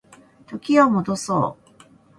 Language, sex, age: Japanese, female, 40-49